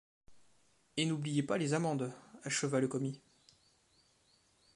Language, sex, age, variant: French, male, 19-29, Français de métropole